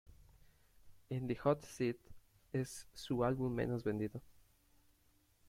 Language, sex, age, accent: Spanish, male, 19-29, América central